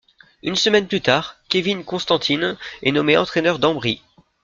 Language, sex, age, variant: French, female, 19-29, Français de métropole